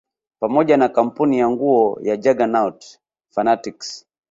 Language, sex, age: Swahili, male, 30-39